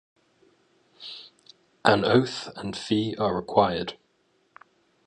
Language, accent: English, England English